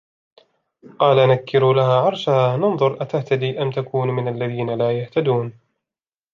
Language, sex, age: Arabic, male, 19-29